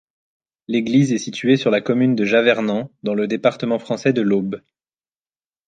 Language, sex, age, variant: French, male, 19-29, Français de métropole